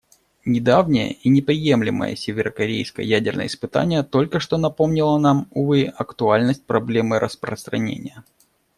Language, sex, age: Russian, male, 40-49